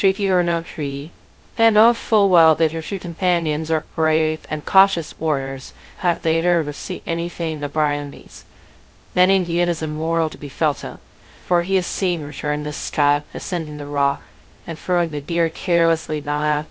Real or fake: fake